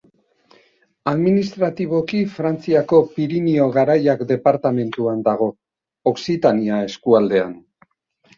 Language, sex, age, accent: Basque, male, 60-69, Mendebalekoa (Araba, Bizkaia, Gipuzkoako mendebaleko herri batzuk)